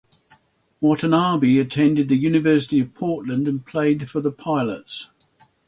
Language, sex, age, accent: English, male, 80-89, England English